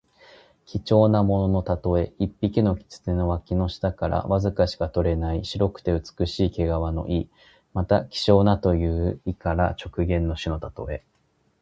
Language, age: Japanese, 19-29